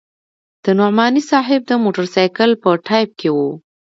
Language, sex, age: Pashto, female, 19-29